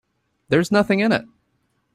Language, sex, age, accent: English, male, 19-29, United States English